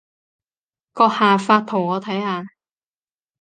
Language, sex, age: Cantonese, female, 30-39